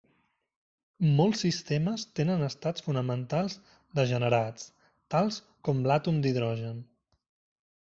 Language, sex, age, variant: Catalan, male, 19-29, Central